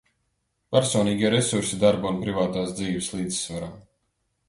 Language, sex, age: Latvian, male, 30-39